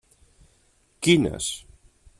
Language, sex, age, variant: Catalan, male, 50-59, Central